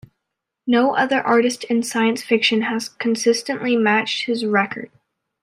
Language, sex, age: English, female, under 19